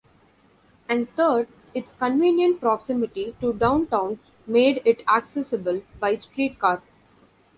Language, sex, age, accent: English, female, 19-29, India and South Asia (India, Pakistan, Sri Lanka)